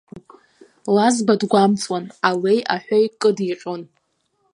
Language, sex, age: Abkhazian, female, 19-29